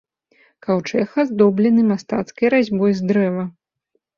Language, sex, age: Belarusian, female, 30-39